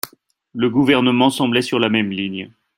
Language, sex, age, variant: French, male, 40-49, Français de métropole